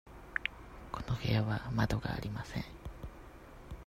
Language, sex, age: Japanese, male, 19-29